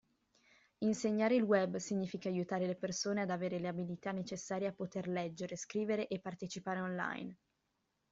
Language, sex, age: Italian, female, 19-29